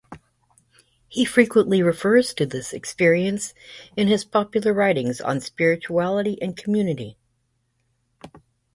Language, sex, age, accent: English, female, 50-59, United States English